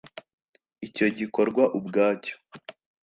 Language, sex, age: Kinyarwanda, male, under 19